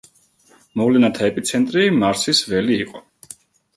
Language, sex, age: Georgian, male, 30-39